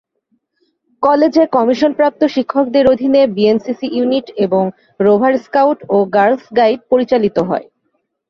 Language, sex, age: Bengali, female, 30-39